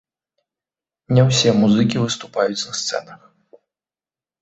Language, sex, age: Belarusian, male, 30-39